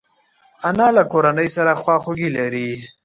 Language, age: Pashto, 19-29